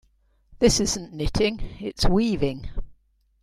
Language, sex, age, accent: English, female, 60-69, England English